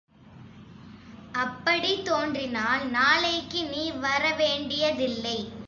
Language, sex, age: Tamil, female, under 19